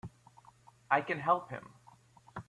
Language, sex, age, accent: English, male, 19-29, United States English